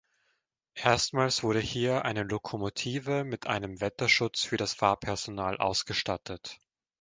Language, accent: German, Österreichisches Deutsch